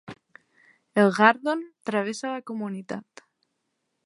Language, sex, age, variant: Catalan, female, under 19, Nord-Occidental